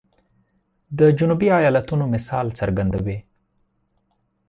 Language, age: Pashto, 30-39